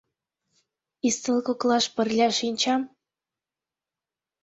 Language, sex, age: Mari, female, under 19